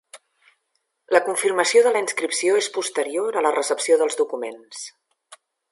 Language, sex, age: Catalan, female, 40-49